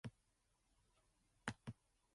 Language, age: English, 19-29